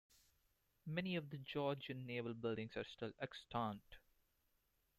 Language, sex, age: English, male, 19-29